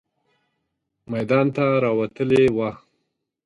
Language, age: Pashto, 40-49